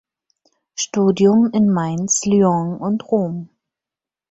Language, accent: German, Deutschland Deutsch